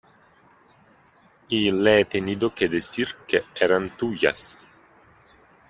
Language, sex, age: Spanish, male, 30-39